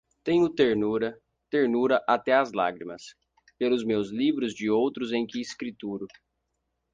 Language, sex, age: Portuguese, male, 19-29